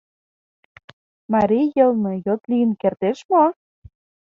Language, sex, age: Mari, female, 19-29